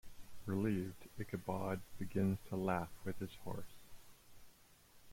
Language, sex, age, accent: English, male, 30-39, United States English